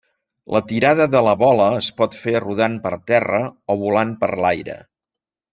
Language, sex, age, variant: Catalan, male, 50-59, Central